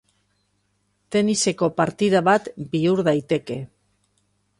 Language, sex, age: Basque, female, 50-59